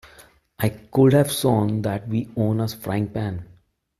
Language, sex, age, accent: English, male, 30-39, India and South Asia (India, Pakistan, Sri Lanka)